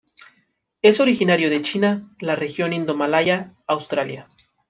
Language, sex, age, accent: Spanish, male, 19-29, México